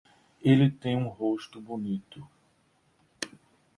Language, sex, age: Portuguese, male, 30-39